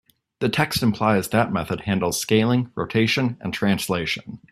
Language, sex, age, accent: English, male, 19-29, United States English